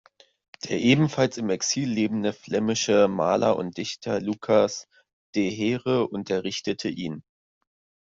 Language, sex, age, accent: German, male, 19-29, Deutschland Deutsch